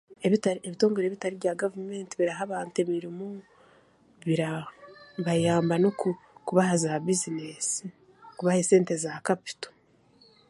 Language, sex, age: Chiga, female, 19-29